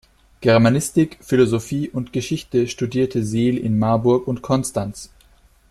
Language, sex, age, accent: German, male, 19-29, Deutschland Deutsch